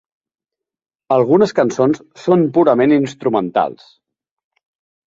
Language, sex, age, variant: Catalan, male, 30-39, Central